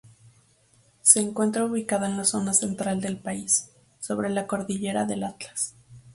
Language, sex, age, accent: Spanish, female, 19-29, México